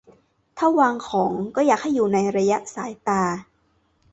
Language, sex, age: Thai, female, 19-29